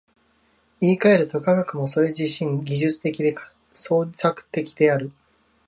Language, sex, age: Japanese, male, 19-29